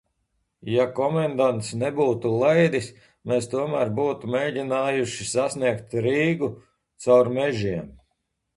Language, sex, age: Latvian, male, 40-49